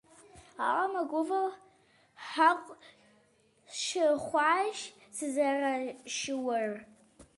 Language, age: Kabardian, under 19